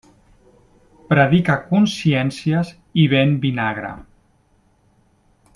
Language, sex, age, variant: Catalan, male, 40-49, Central